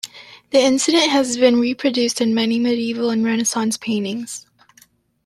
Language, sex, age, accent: English, female, under 19, United States English